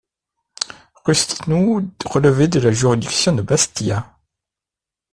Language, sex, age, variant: French, male, 50-59, Français de métropole